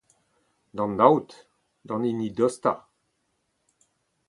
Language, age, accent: Breton, 70-79, Leoneg